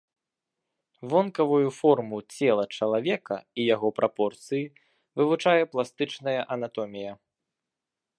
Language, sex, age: Belarusian, male, 19-29